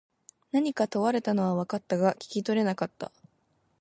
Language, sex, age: Japanese, female, 19-29